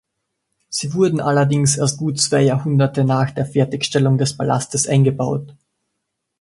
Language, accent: German, Österreichisches Deutsch